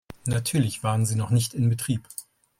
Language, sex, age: German, male, 30-39